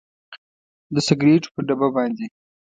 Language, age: Pashto, 19-29